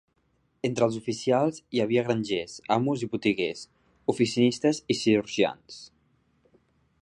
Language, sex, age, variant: Catalan, male, 19-29, Central